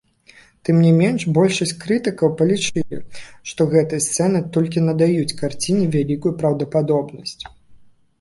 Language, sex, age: Belarusian, male, 19-29